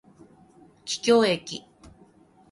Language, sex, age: Japanese, female, 19-29